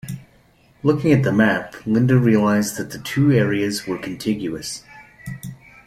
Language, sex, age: English, male, 30-39